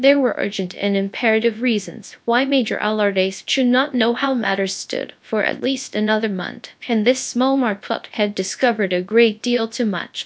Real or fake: fake